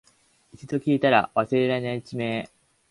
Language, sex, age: Japanese, male, under 19